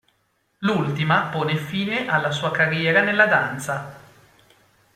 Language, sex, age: Italian, male, 40-49